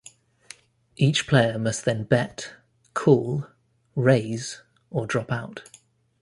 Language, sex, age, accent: English, male, 30-39, England English